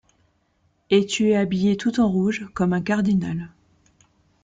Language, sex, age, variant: French, female, 30-39, Français de métropole